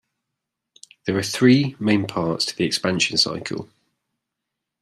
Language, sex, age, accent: English, male, 30-39, England English